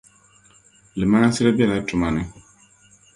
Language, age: Dagbani, 30-39